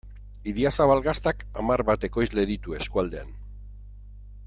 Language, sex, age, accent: Basque, male, 50-59, Erdialdekoa edo Nafarra (Gipuzkoa, Nafarroa)